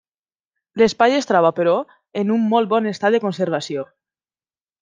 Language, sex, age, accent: Catalan, female, 19-29, valencià